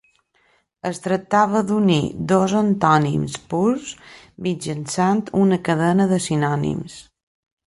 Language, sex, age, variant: Catalan, female, 50-59, Balear